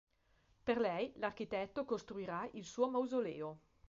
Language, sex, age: Italian, female, 50-59